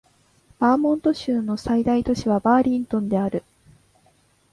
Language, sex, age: Japanese, female, 19-29